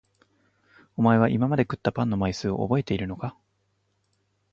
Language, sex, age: Japanese, male, 30-39